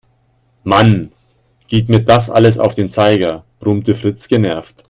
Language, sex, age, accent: German, male, 50-59, Deutschland Deutsch